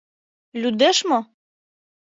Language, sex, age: Mari, female, 19-29